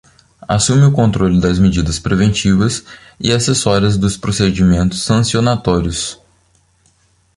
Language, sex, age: Portuguese, male, 19-29